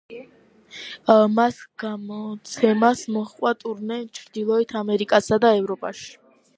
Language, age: Georgian, under 19